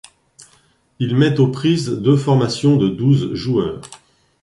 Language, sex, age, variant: French, male, 40-49, Français de métropole